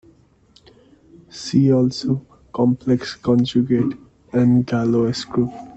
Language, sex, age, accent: English, male, 19-29, India and South Asia (India, Pakistan, Sri Lanka)